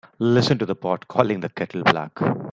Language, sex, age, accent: English, male, 30-39, India and South Asia (India, Pakistan, Sri Lanka)